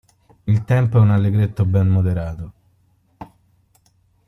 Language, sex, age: Italian, male, 40-49